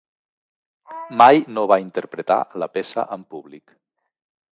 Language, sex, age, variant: Catalan, male, 40-49, Central